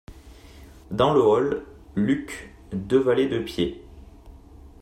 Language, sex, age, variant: French, male, 19-29, Français de métropole